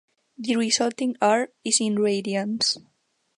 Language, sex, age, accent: English, female, under 19, United States English